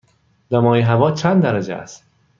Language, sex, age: Persian, male, 30-39